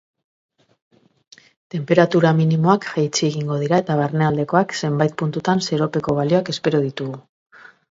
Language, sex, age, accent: Basque, female, 30-39, Mendebalekoa (Araba, Bizkaia, Gipuzkoako mendebaleko herri batzuk)